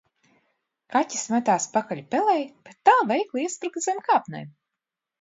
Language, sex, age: Latvian, female, 50-59